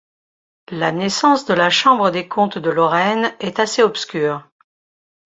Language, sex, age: French, female, 50-59